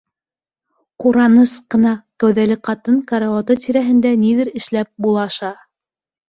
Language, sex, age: Bashkir, female, 19-29